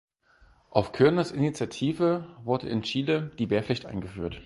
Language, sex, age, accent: German, male, 40-49, Deutschland Deutsch